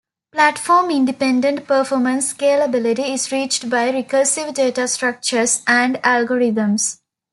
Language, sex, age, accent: English, female, 19-29, India and South Asia (India, Pakistan, Sri Lanka)